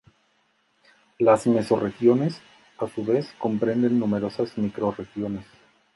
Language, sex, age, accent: Spanish, male, 40-49, México